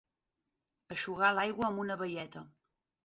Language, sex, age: Catalan, female, 40-49